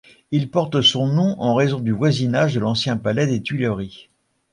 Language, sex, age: French, male, 70-79